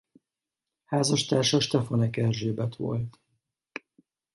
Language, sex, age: Hungarian, male, 50-59